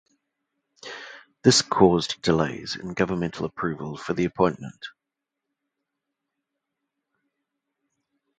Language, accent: English, New Zealand English